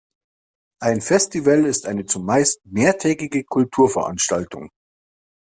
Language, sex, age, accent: German, male, 40-49, Deutschland Deutsch